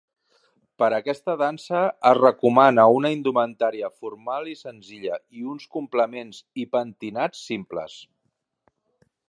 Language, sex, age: Catalan, male, 50-59